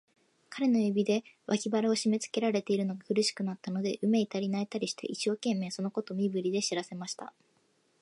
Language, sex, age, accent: Japanese, female, 19-29, 標準語